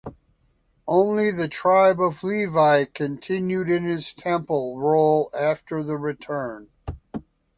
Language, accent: English, United States English